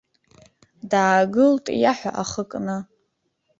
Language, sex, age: Abkhazian, female, under 19